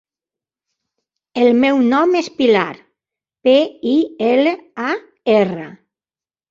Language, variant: Catalan, Central